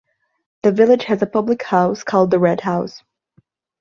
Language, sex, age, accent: English, female, 19-29, United States English